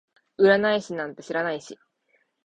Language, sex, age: Japanese, female, 19-29